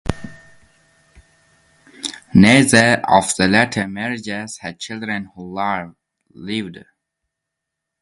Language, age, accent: English, under 19, England English